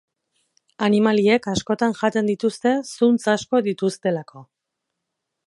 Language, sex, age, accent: Basque, female, 40-49, Erdialdekoa edo Nafarra (Gipuzkoa, Nafarroa)